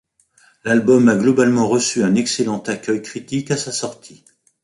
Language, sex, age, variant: French, male, 60-69, Français de métropole